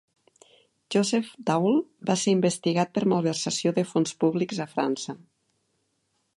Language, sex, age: Catalan, female, 50-59